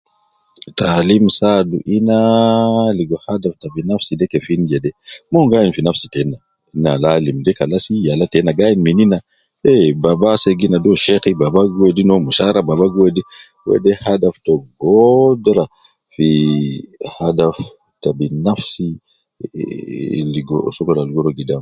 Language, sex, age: Nubi, male, 50-59